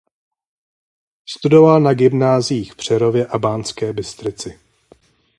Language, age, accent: Czech, 40-49, pražský